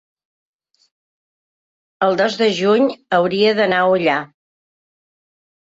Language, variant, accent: Catalan, Central, Empordanès